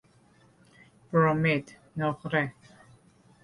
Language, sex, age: Persian, female, 40-49